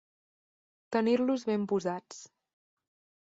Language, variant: Catalan, Central